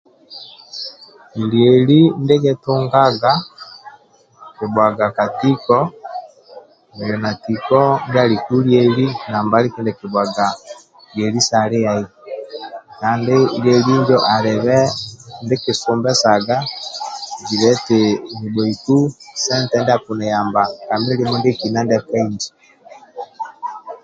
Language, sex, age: Amba (Uganda), male, 50-59